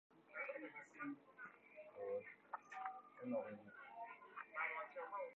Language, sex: English, female